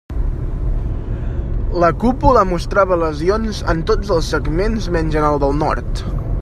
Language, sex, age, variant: Catalan, male, 19-29, Central